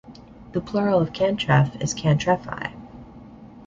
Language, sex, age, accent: English, male, under 19, United States English